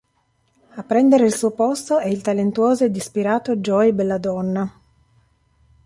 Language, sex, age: Italian, female, 40-49